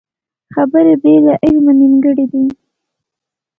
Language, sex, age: Pashto, female, 19-29